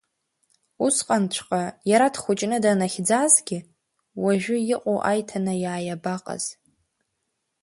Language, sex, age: Abkhazian, female, under 19